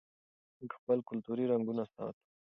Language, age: Pashto, 19-29